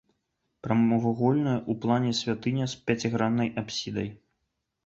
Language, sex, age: Belarusian, male, 19-29